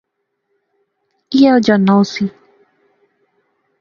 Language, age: Pahari-Potwari, 19-29